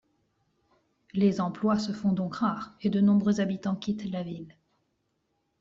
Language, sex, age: French, female, 40-49